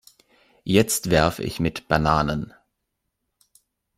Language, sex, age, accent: German, male, 19-29, Deutschland Deutsch